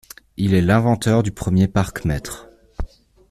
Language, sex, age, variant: French, male, 19-29, Français de métropole